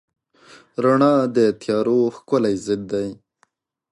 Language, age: Pashto, 19-29